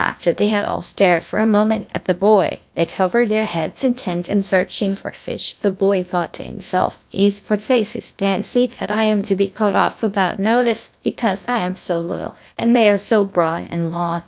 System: TTS, GlowTTS